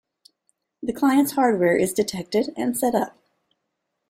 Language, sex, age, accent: English, female, 40-49, United States English